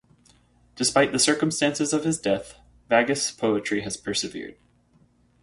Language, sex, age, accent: English, male, 30-39, United States English